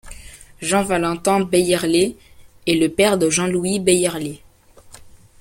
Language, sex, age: French, male, under 19